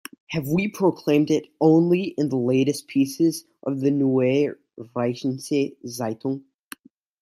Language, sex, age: English, male, 19-29